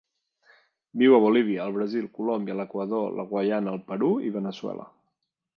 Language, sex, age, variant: Catalan, male, 30-39, Central